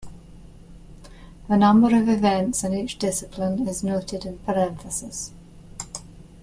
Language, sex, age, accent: English, female, 50-59, Scottish English